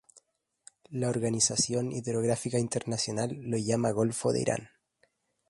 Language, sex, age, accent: Spanish, male, 19-29, Chileno: Chile, Cuyo